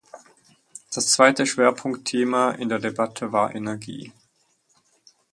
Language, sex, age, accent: German, male, 19-29, Deutschland Deutsch; Schweizerdeutsch